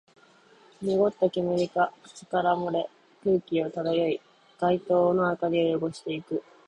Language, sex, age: Japanese, female, under 19